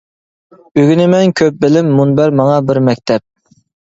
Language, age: Uyghur, 19-29